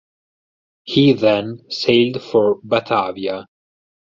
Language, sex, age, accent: English, male, 19-29, Italian